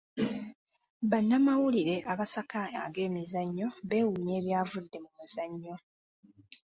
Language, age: Ganda, 30-39